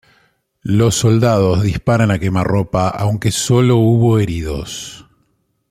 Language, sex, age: Spanish, male, 50-59